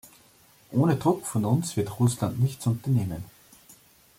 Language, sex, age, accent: German, male, 30-39, Österreichisches Deutsch